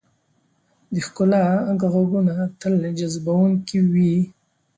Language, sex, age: Pashto, male, 19-29